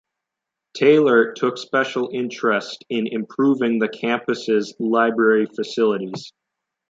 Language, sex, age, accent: English, male, under 19, United States English